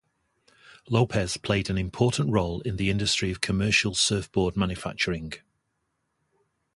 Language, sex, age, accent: English, male, 60-69, England English